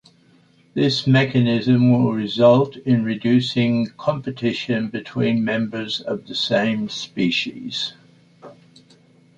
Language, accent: English, Australian English